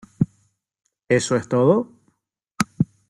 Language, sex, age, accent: Spanish, male, 19-29, Rioplatense: Argentina, Uruguay, este de Bolivia, Paraguay